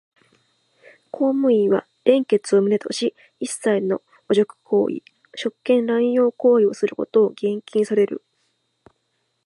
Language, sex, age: Japanese, female, 19-29